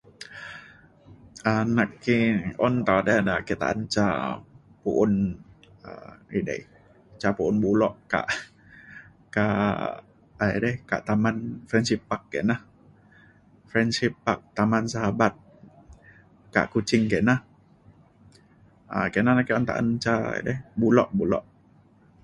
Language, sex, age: Mainstream Kenyah, male, 30-39